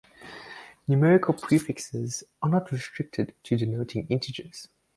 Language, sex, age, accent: English, male, under 19, Southern African (South Africa, Zimbabwe, Namibia)